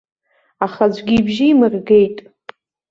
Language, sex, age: Abkhazian, female, 40-49